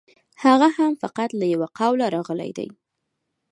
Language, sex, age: Pashto, female, 19-29